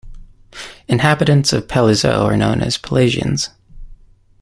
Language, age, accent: English, 19-29, United States English